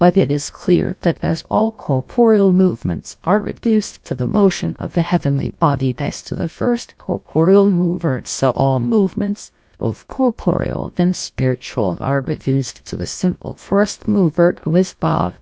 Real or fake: fake